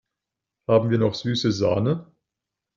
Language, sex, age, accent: German, male, 50-59, Deutschland Deutsch